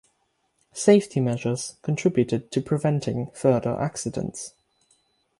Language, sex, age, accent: English, male, 19-29, United States English; England English